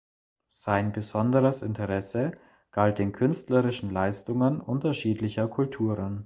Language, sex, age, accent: German, male, under 19, Deutschland Deutsch